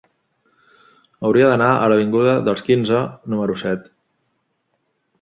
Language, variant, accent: Catalan, Central, central